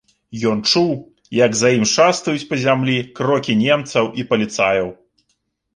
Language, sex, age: Belarusian, male, 30-39